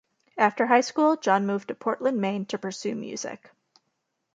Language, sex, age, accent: English, female, 19-29, United States English